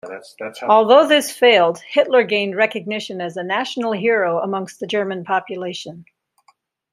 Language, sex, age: English, female, 50-59